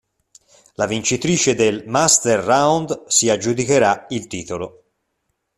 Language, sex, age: Italian, male, 40-49